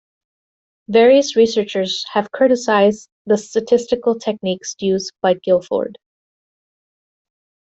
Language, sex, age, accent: English, female, 30-39, United States English